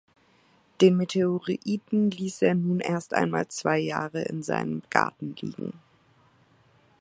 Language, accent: German, Deutschland Deutsch